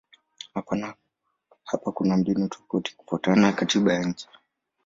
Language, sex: Swahili, male